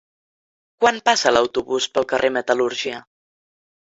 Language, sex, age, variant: Catalan, female, 19-29, Central